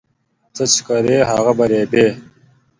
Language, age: Pashto, 19-29